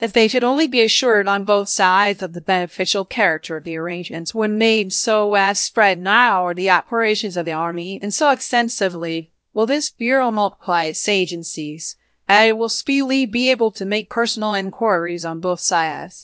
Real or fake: fake